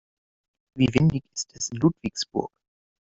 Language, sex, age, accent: German, male, 19-29, Deutschland Deutsch; Norddeutsch